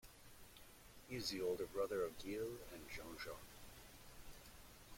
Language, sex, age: English, male, 40-49